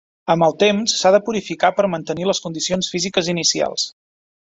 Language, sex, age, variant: Catalan, male, 30-39, Central